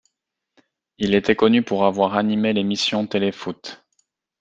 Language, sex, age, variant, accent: French, male, 30-39, Français d'Europe, Français de Suisse